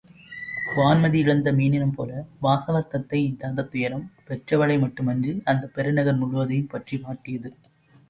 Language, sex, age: Tamil, male, 19-29